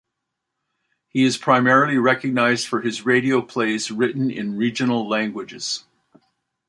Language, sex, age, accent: English, male, 60-69, Canadian English